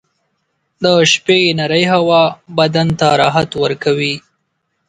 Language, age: Pashto, 19-29